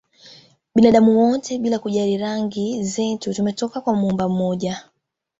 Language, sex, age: Swahili, female, 19-29